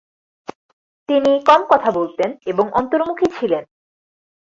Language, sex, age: Bengali, female, 19-29